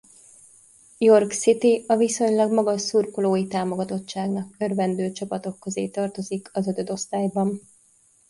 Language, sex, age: Hungarian, female, 19-29